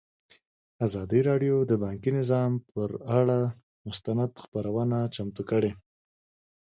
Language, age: Pashto, 19-29